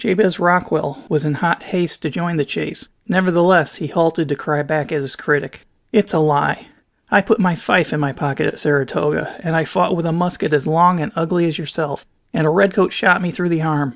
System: none